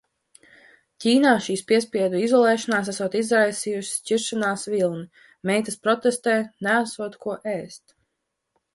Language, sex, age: Latvian, female, 19-29